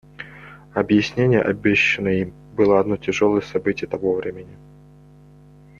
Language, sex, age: Russian, male, 30-39